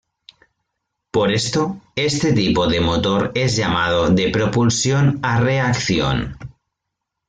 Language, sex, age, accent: Spanish, male, 30-39, España: Norte peninsular (Asturias, Castilla y León, Cantabria, País Vasco, Navarra, Aragón, La Rioja, Guadalajara, Cuenca)